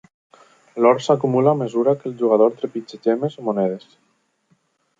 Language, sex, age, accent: Catalan, male, 19-29, valencià